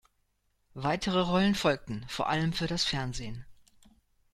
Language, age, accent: German, 60-69, Deutschland Deutsch